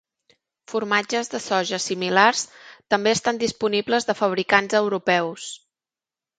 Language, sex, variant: Catalan, female, Central